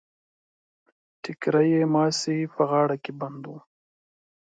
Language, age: Pashto, 19-29